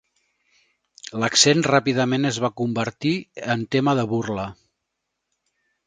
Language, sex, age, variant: Catalan, male, 50-59, Central